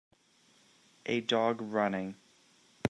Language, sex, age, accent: English, male, 40-49, United States English